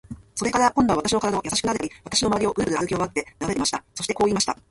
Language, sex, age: Japanese, female, 40-49